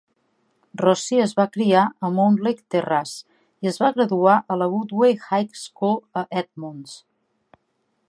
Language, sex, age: Catalan, female, 40-49